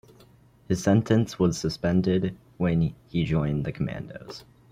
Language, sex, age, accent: English, male, under 19, United States English